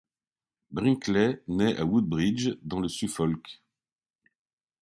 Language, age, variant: French, 50-59, Français de métropole